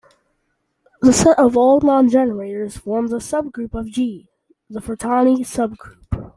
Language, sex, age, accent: English, male, under 19, United States English